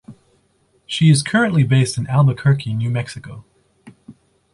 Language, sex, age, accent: English, male, 19-29, United States English